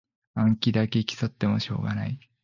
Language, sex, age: Japanese, male, 19-29